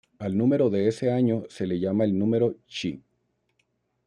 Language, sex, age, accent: Spanish, male, 40-49, México